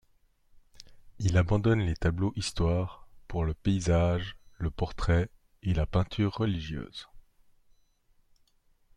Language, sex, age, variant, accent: French, male, 30-39, Français d'Europe, Français de Suisse